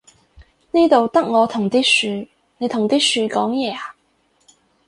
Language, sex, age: Cantonese, female, 19-29